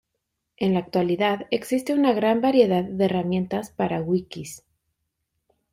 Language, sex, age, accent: Spanish, female, 30-39, México